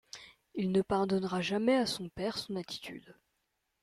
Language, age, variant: French, under 19, Français de métropole